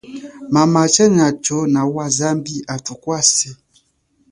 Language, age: Chokwe, 40-49